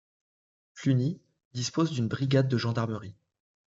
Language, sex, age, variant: French, male, 30-39, Français de métropole